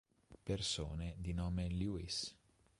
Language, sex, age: Italian, male, 30-39